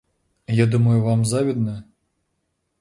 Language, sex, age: Russian, male, 40-49